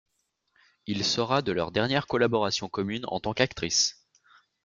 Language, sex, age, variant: French, male, under 19, Français de métropole